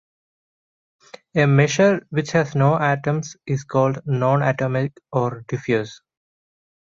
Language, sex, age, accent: English, male, 19-29, India and South Asia (India, Pakistan, Sri Lanka)